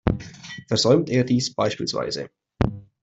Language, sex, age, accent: German, male, 30-39, Schweizerdeutsch